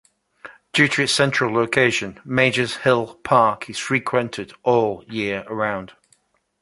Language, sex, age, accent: English, male, 50-59, England English